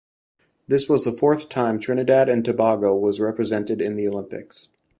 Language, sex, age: English, male, 19-29